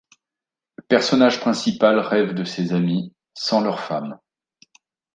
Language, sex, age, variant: French, male, 40-49, Français de métropole